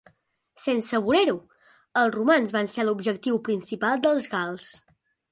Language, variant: Catalan, Central